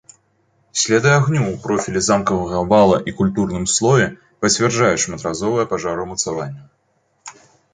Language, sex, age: Belarusian, male, 19-29